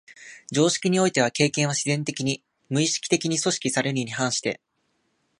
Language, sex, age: Japanese, male, 19-29